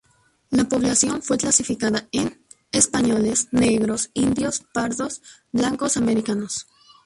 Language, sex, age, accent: Spanish, female, 19-29, México